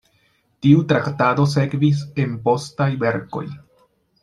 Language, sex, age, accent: Esperanto, male, 19-29, Internacia